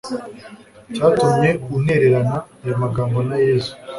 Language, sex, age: Kinyarwanda, male, 19-29